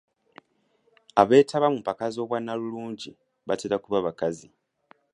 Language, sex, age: Ganda, male, 19-29